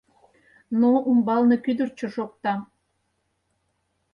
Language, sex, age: Mari, female, 60-69